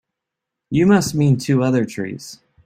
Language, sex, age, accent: English, male, 19-29, United States English